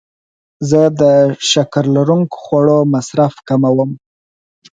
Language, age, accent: Pashto, 19-29, کندهارۍ لهجه